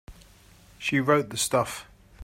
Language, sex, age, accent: English, male, 50-59, England English